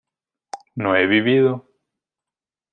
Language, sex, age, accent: Spanish, male, 40-49, Andino-Pacífico: Colombia, Perú, Ecuador, oeste de Bolivia y Venezuela andina